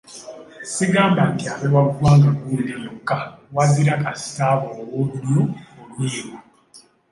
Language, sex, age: Ganda, male, 19-29